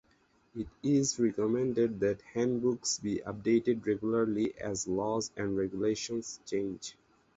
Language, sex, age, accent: English, male, 19-29, United States English